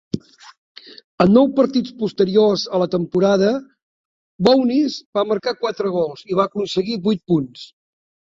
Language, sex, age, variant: Catalan, male, 60-69, Septentrional